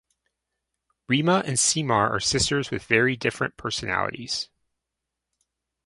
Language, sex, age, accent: English, male, 30-39, United States English